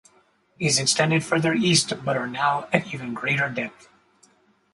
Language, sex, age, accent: English, male, 40-49, United States English